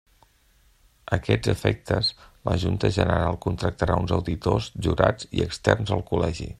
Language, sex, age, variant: Catalan, male, 40-49, Central